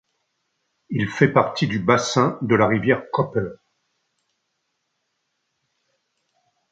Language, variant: French, Français de métropole